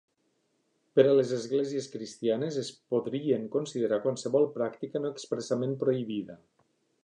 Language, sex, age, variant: Catalan, male, 40-49, Nord-Occidental